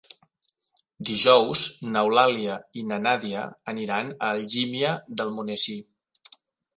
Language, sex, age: Catalan, male, 50-59